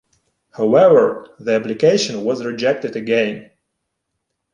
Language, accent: English, United States English